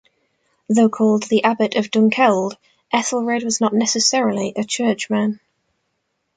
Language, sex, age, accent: English, female, 19-29, England English